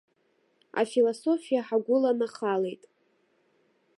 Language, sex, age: Abkhazian, female, under 19